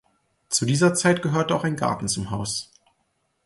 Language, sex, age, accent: German, male, 19-29, Deutschland Deutsch